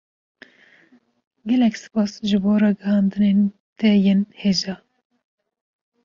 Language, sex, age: Kurdish, female, 19-29